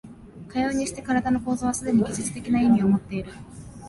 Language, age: Japanese, 19-29